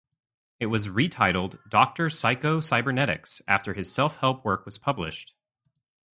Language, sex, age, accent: English, male, 19-29, United States English